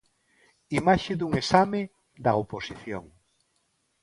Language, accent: Galician, Neofalante